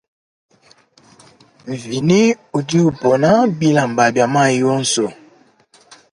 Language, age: Luba-Lulua, 30-39